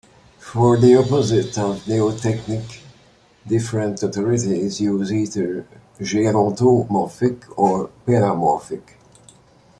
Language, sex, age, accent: English, male, 70-79, Canadian English